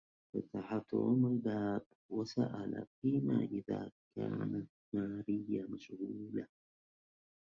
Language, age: Arabic, 40-49